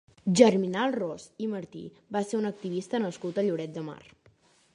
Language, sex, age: Catalan, female, under 19